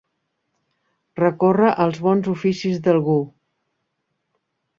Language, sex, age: Catalan, female, 60-69